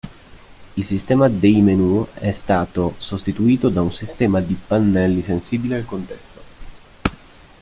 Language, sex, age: Italian, male, 19-29